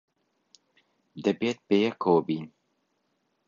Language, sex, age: Central Kurdish, male, 30-39